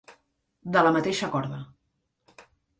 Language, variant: Catalan, Central